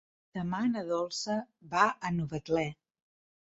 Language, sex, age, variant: Catalan, female, 50-59, Central